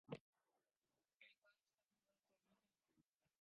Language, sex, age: Spanish, female, 19-29